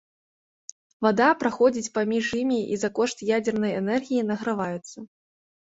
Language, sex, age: Belarusian, female, 19-29